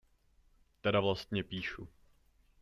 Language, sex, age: Czech, male, 19-29